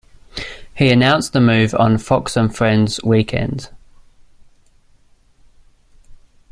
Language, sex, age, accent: English, male, 30-39, Australian English